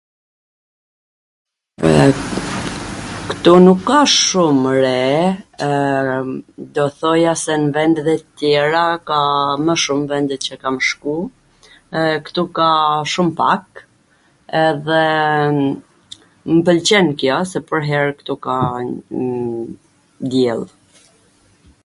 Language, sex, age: Gheg Albanian, female, 40-49